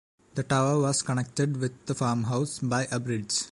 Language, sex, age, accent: English, male, under 19, India and South Asia (India, Pakistan, Sri Lanka)